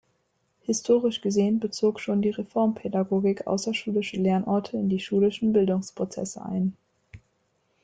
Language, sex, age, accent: German, female, 19-29, Deutschland Deutsch